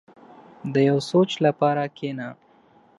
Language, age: Pashto, 19-29